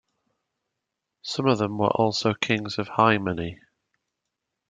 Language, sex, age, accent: English, male, 40-49, England English